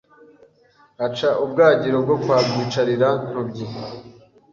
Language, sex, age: Kinyarwanda, male, 19-29